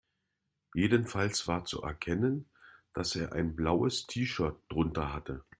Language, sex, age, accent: German, male, 50-59, Deutschland Deutsch